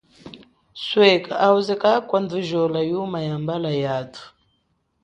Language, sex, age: Chokwe, female, 19-29